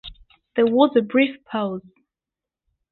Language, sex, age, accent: English, female, 19-29, England English